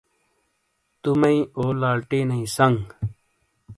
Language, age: Shina, 30-39